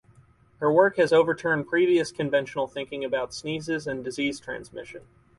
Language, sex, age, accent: English, male, 30-39, United States English